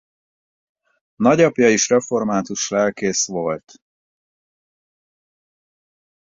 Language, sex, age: Hungarian, male, 40-49